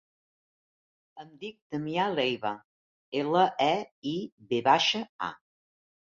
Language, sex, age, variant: Catalan, female, 50-59, Central